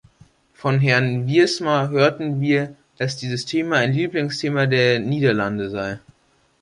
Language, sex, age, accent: German, male, under 19, Deutschland Deutsch